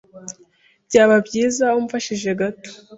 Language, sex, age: Kinyarwanda, female, 19-29